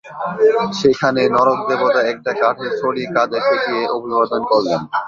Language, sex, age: Bengali, male, 19-29